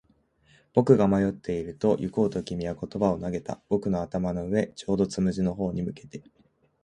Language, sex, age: Japanese, male, 19-29